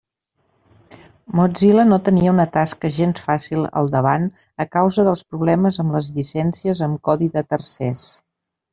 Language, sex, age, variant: Catalan, female, 50-59, Central